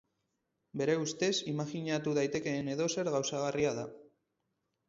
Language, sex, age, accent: Basque, male, 30-39, Mendebalekoa (Araba, Bizkaia, Gipuzkoako mendebaleko herri batzuk)